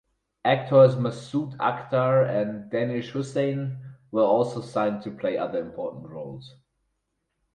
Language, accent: English, German